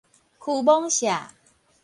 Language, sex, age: Min Nan Chinese, female, 40-49